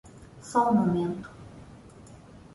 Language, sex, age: Portuguese, female, 30-39